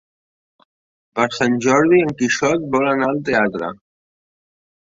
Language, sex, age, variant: Catalan, male, 60-69, Central